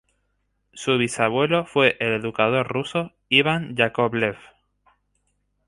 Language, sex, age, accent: Spanish, male, 19-29, España: Islas Canarias